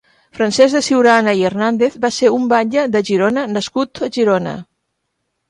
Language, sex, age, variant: Catalan, female, 70-79, Central